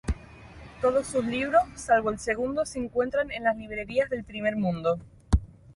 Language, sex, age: Spanish, female, 19-29